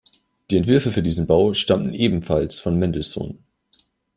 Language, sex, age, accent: German, male, 19-29, Deutschland Deutsch